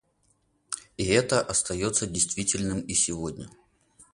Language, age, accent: Russian, 19-29, Русский